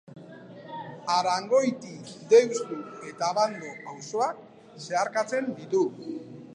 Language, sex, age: Basque, male, 40-49